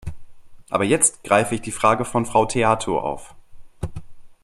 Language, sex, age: German, male, 19-29